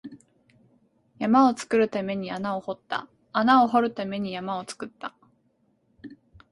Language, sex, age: Japanese, female, 19-29